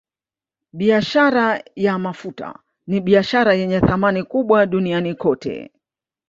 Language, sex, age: Swahili, female, 50-59